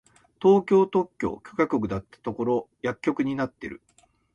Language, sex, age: Japanese, male, 50-59